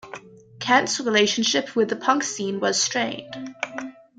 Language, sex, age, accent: English, female, under 19, Canadian English